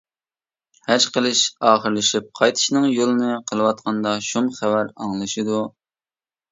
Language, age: Uyghur, 30-39